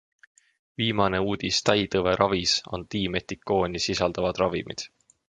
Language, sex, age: Estonian, male, 19-29